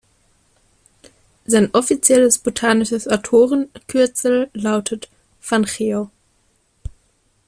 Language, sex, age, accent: German, female, 19-29, Deutschland Deutsch